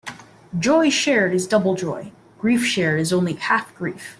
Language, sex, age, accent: English, male, under 19, United States English